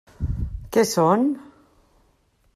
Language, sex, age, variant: Catalan, female, 50-59, Central